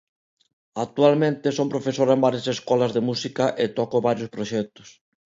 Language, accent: Galician, Neofalante